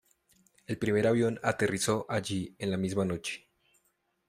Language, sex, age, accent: Spanish, male, 30-39, Andino-Pacífico: Colombia, Perú, Ecuador, oeste de Bolivia y Venezuela andina